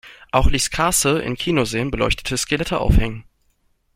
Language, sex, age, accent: German, male, 19-29, Deutschland Deutsch